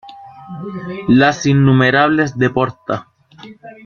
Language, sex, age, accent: Spanish, male, under 19, Chileno: Chile, Cuyo